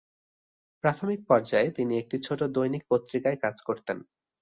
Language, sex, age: Bengali, male, 19-29